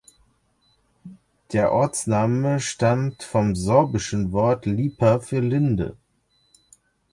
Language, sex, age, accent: German, male, 19-29, Deutschland Deutsch